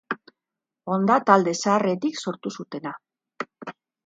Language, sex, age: Basque, female, 60-69